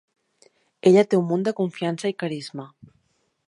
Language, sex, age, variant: Catalan, female, 30-39, Nord-Occidental